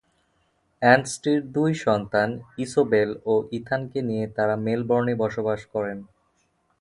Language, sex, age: Bengali, male, 30-39